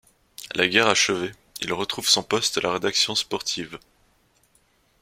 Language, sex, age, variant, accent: French, male, 19-29, Français d'Europe, Français de Suisse